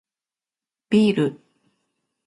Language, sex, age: Japanese, female, 30-39